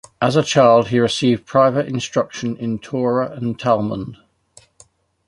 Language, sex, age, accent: English, male, 60-69, England English